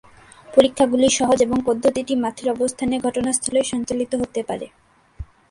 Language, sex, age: Bengali, female, under 19